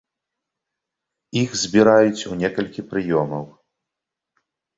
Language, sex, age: Belarusian, male, 30-39